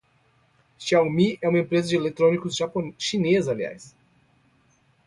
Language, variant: Portuguese, Portuguese (Brasil)